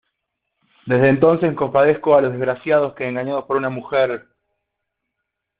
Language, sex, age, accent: Spanish, male, 40-49, Rioplatense: Argentina, Uruguay, este de Bolivia, Paraguay